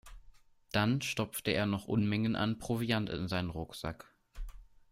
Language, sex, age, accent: German, male, under 19, Deutschland Deutsch